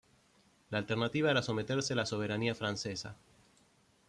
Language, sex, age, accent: Spanish, male, 30-39, Rioplatense: Argentina, Uruguay, este de Bolivia, Paraguay